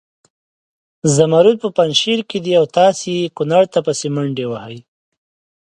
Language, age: Pashto, 19-29